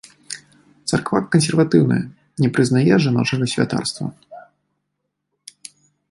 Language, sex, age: Belarusian, male, 19-29